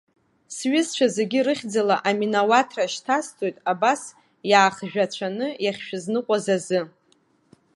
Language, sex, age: Abkhazian, female, 30-39